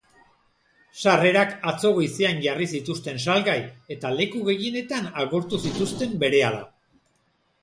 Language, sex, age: Basque, male, 40-49